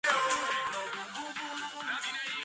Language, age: Georgian, 90+